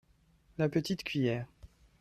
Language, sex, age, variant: French, male, 30-39, Français de métropole